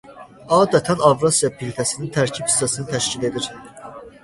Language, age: Azerbaijani, 19-29